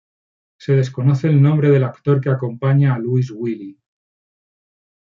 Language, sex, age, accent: Spanish, male, 40-49, España: Norte peninsular (Asturias, Castilla y León, Cantabria, País Vasco, Navarra, Aragón, La Rioja, Guadalajara, Cuenca)